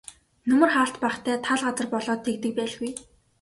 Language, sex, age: Mongolian, female, 19-29